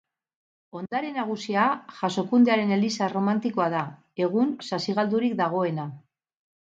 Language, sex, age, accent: Basque, female, 50-59, Mendebalekoa (Araba, Bizkaia, Gipuzkoako mendebaleko herri batzuk)